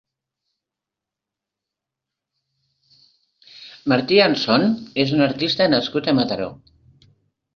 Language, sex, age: Catalan, female, 70-79